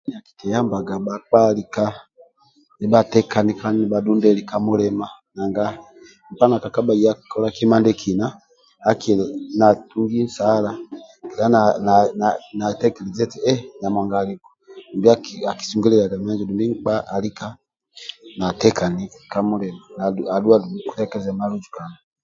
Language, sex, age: Amba (Uganda), male, 40-49